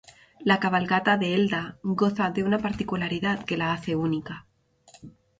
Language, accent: Spanish, España: Norte peninsular (Asturias, Castilla y León, Cantabria, País Vasco, Navarra, Aragón, La Rioja, Guadalajara, Cuenca)